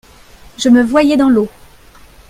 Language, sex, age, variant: French, female, 19-29, Français de métropole